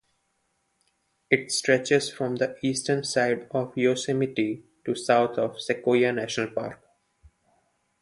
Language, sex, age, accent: English, male, 19-29, India and South Asia (India, Pakistan, Sri Lanka)